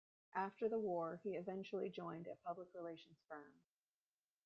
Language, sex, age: English, female, 40-49